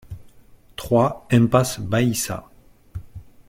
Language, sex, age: French, male, 40-49